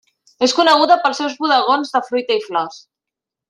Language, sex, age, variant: Catalan, female, 30-39, Central